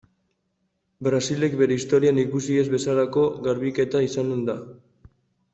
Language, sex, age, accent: Basque, male, 19-29, Mendebalekoa (Araba, Bizkaia, Gipuzkoako mendebaleko herri batzuk)